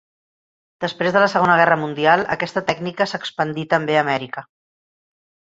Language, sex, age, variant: Catalan, female, 50-59, Central